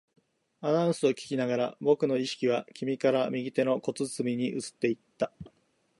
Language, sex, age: Japanese, male, 40-49